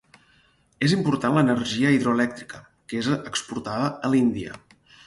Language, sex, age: Catalan, male, 40-49